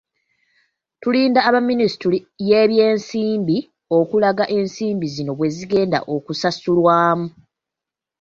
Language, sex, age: Ganda, female, 19-29